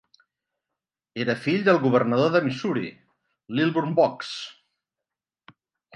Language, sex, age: Catalan, male, 50-59